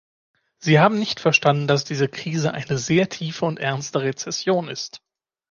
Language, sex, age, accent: German, male, 19-29, Deutschland Deutsch